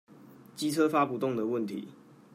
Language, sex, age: Chinese, male, 19-29